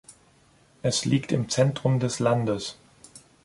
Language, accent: German, Deutschland Deutsch